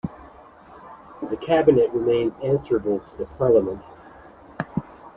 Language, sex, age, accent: English, male, 40-49, Canadian English